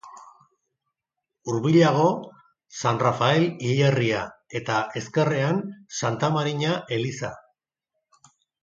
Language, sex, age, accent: Basque, male, 50-59, Mendebalekoa (Araba, Bizkaia, Gipuzkoako mendebaleko herri batzuk)